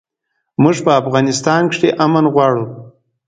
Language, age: Pashto, 19-29